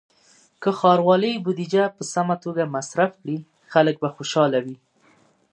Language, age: Pashto, 30-39